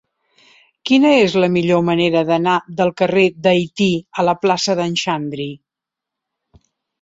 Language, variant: Catalan, Central